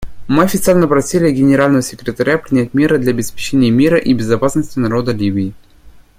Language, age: Russian, 19-29